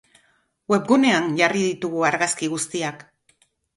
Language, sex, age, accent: Basque, female, 60-69, Mendebalekoa (Araba, Bizkaia, Gipuzkoako mendebaleko herri batzuk)